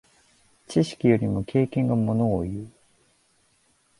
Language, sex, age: Japanese, male, 19-29